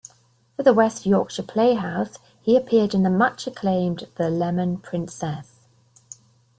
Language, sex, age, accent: English, female, 50-59, England English